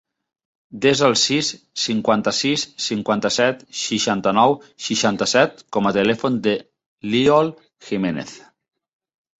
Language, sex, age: Catalan, male, 40-49